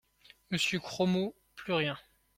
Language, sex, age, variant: French, male, 19-29, Français de métropole